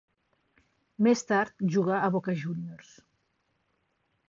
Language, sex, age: Catalan, female, 50-59